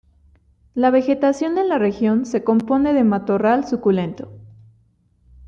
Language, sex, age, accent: Spanish, female, 19-29, México